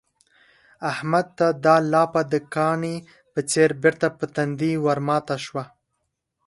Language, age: Pashto, under 19